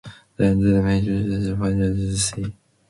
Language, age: English, 19-29